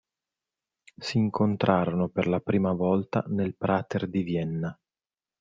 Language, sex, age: Italian, male, 30-39